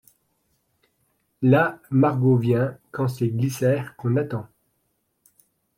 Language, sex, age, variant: French, male, 40-49, Français de métropole